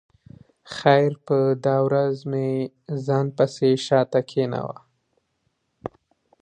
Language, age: Pashto, 19-29